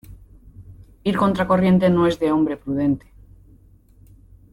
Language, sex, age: Spanish, female, 30-39